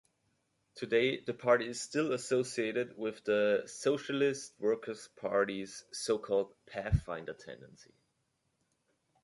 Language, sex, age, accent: English, male, 19-29, United States English